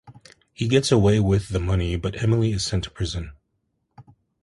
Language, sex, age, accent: English, male, 40-49, United States English